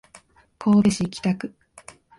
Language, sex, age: Japanese, female, 19-29